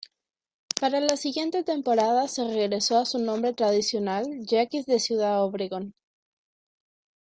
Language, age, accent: Spanish, 19-29, Chileno: Chile, Cuyo